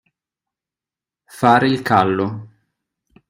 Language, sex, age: Italian, male, 19-29